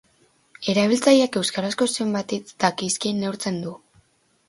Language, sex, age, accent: Basque, female, under 19, Erdialdekoa edo Nafarra (Gipuzkoa, Nafarroa)